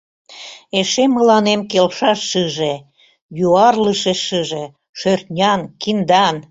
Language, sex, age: Mari, female, 70-79